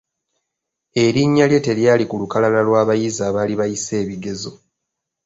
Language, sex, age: Ganda, male, 19-29